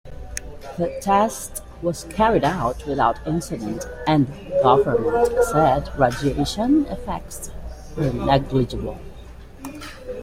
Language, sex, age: English, female, 50-59